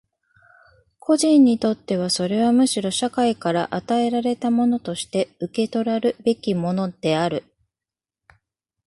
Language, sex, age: Japanese, female, 40-49